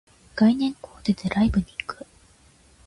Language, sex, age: Japanese, female, 19-29